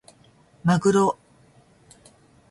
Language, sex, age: Japanese, female, 60-69